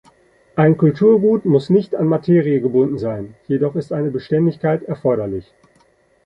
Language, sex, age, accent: German, male, 40-49, Deutschland Deutsch